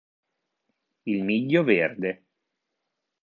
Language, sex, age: Italian, male, 40-49